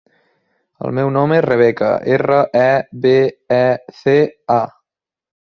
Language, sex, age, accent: Catalan, male, 19-29, Oriental